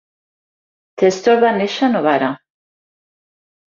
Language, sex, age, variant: Catalan, female, 50-59, Central